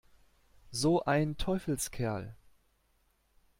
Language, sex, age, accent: German, male, 40-49, Deutschland Deutsch